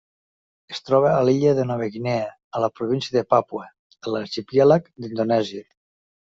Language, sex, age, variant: Catalan, male, 50-59, Nord-Occidental